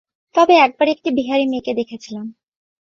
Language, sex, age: Bengali, female, 19-29